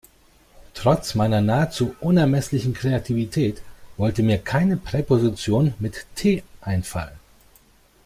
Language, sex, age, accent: German, male, 40-49, Deutschland Deutsch